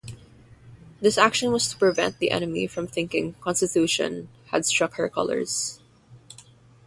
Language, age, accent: English, 19-29, United States English; Filipino